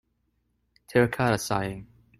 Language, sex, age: English, male, 19-29